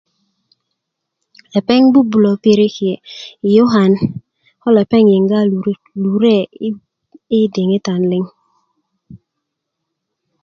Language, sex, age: Kuku, female, 19-29